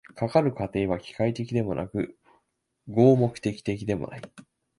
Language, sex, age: Japanese, male, 19-29